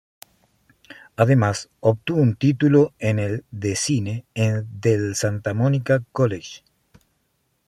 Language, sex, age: Spanish, male, 50-59